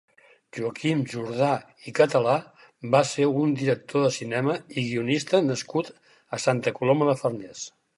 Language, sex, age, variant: Catalan, male, 60-69, Central